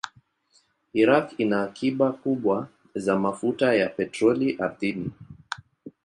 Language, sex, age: Swahili, male, 30-39